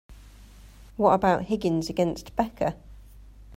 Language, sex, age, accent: English, female, 30-39, England English